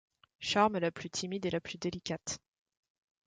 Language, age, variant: French, 30-39, Français de métropole